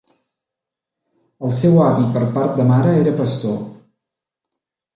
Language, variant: Catalan, Central